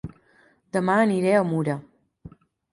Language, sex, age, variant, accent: Catalan, female, 19-29, Balear, mallorquí